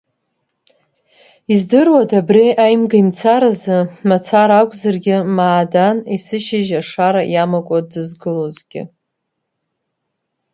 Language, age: Abkhazian, 30-39